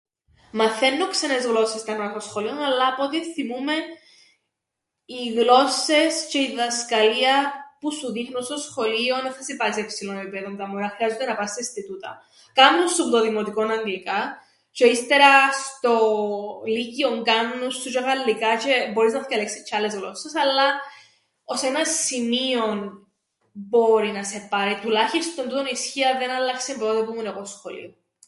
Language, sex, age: Greek, female, 19-29